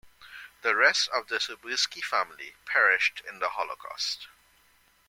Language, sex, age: English, male, 40-49